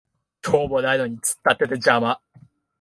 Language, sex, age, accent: Japanese, male, 19-29, 標準語